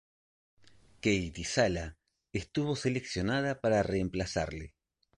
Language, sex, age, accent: Spanish, male, 40-49, Rioplatense: Argentina, Uruguay, este de Bolivia, Paraguay